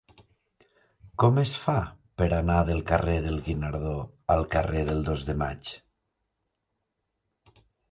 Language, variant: Catalan, Nord-Occidental